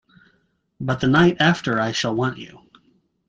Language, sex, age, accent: English, male, 30-39, United States English